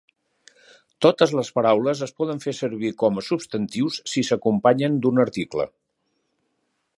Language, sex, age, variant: Catalan, male, 60-69, Central